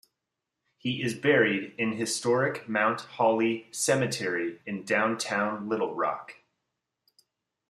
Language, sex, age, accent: English, male, 30-39, United States English